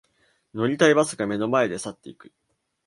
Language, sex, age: Japanese, male, 19-29